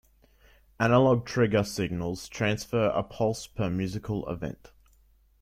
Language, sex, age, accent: English, male, under 19, Australian English